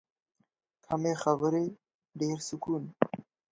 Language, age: Pashto, under 19